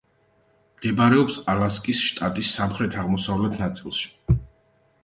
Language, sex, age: Georgian, male, 19-29